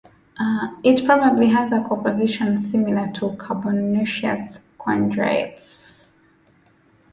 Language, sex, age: English, female, 19-29